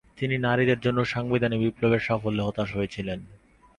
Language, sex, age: Bengali, male, 19-29